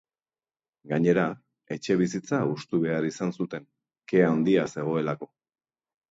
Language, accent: Basque, Erdialdekoa edo Nafarra (Gipuzkoa, Nafarroa)